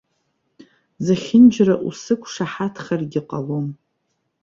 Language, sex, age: Abkhazian, female, 40-49